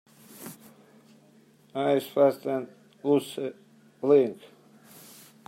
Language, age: English, 40-49